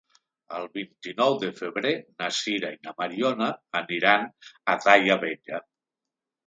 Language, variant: Catalan, Nord-Occidental